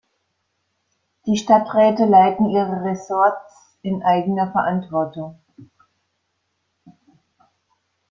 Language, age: German, 50-59